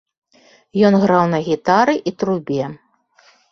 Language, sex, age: Belarusian, female, 50-59